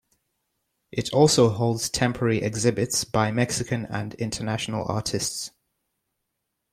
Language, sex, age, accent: English, male, 19-29, England English